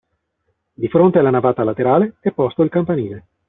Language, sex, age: Italian, male, 40-49